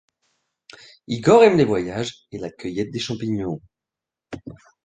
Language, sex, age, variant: French, female, 19-29, Français de métropole